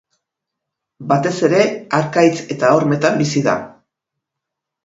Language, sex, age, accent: Basque, female, 50-59, Erdialdekoa edo Nafarra (Gipuzkoa, Nafarroa)